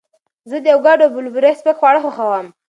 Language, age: Pashto, 19-29